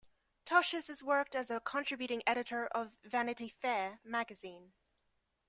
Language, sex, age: English, female, 19-29